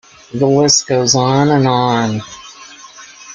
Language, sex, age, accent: English, female, 60-69, United States English